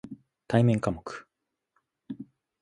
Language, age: Japanese, 19-29